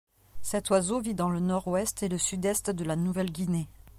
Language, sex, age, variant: French, female, 50-59, Français de métropole